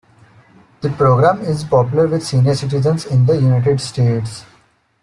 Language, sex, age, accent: English, male, 19-29, India and South Asia (India, Pakistan, Sri Lanka)